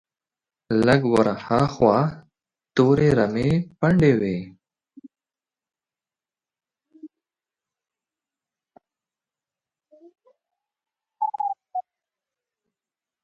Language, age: Pashto, 19-29